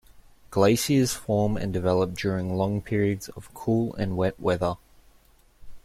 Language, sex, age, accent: English, male, 19-29, Australian English